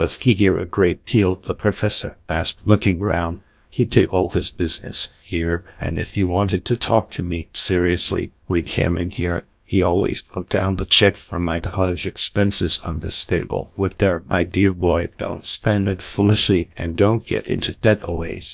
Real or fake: fake